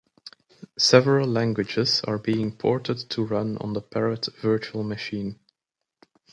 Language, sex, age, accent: English, male, 19-29, England English